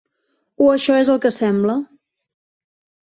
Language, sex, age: Catalan, female, 30-39